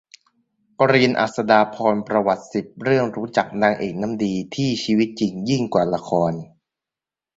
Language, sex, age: Thai, male, 19-29